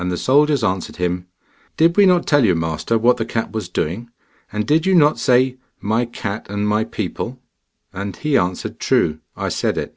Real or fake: real